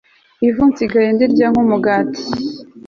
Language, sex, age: Kinyarwanda, female, 19-29